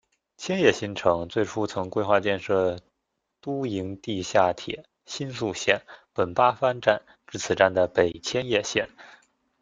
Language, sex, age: Chinese, male, 19-29